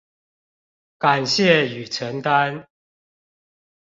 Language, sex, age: Chinese, male, 50-59